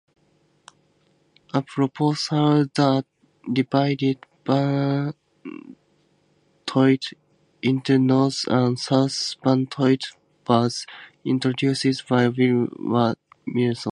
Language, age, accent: English, 19-29, United States English